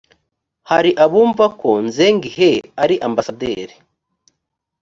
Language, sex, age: Kinyarwanda, male, 30-39